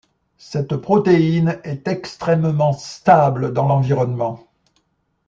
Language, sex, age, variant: French, male, 70-79, Français de métropole